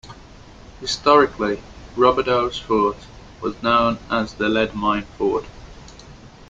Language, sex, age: English, male, 19-29